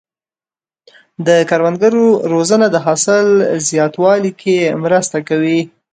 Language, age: Pashto, 19-29